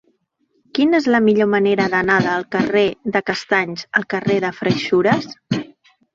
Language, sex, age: Catalan, female, 40-49